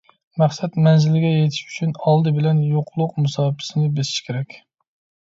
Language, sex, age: Uyghur, male, 30-39